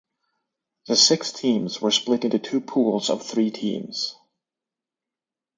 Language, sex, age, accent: English, male, 30-39, United States English